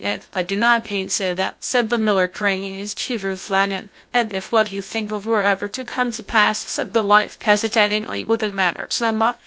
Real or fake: fake